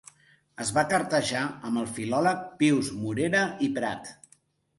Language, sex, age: Catalan, male, 40-49